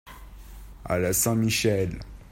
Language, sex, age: French, male, under 19